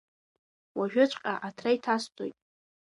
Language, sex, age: Abkhazian, female, 19-29